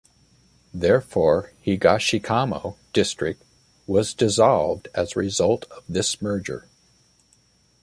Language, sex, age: English, male, 60-69